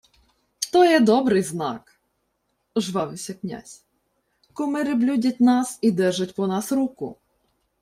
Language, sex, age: Ukrainian, female, 30-39